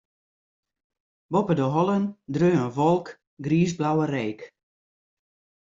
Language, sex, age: Western Frisian, female, 60-69